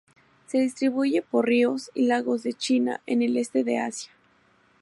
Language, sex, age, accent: Spanish, female, 19-29, México